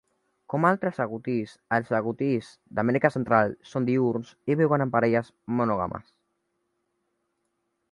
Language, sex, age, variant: Catalan, male, under 19, Central